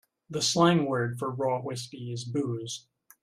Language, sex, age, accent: English, male, 70-79, United States English